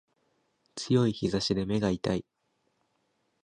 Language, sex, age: Japanese, male, 19-29